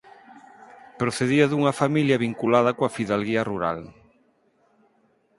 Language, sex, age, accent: Galician, male, 40-49, Neofalante